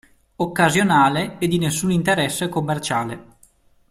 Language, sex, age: Italian, male, 30-39